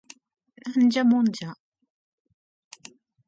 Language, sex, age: Japanese, female, 50-59